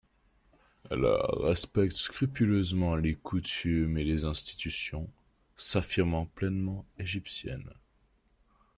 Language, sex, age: French, male, 19-29